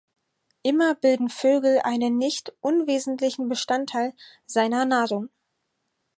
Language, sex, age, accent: German, female, 19-29, Deutschland Deutsch